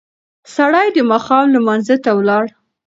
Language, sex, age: Pashto, female, under 19